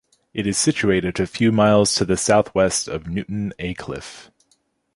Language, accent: English, United States English